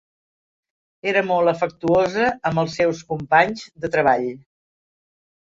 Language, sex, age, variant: Catalan, female, 70-79, Central